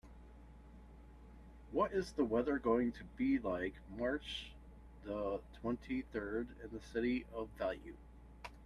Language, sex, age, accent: English, male, 40-49, United States English